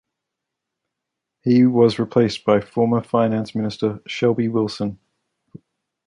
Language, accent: English, Australian English